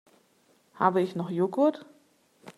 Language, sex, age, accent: German, female, 30-39, Deutschland Deutsch